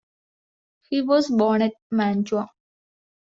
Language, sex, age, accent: English, female, 19-29, India and South Asia (India, Pakistan, Sri Lanka)